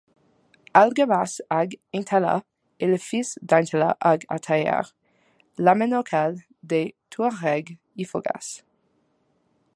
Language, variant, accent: French, Français d'Amérique du Nord, Français du Canada